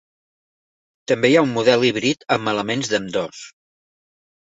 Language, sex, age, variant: Catalan, male, 40-49, Central